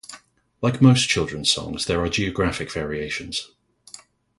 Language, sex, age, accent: English, male, 30-39, England English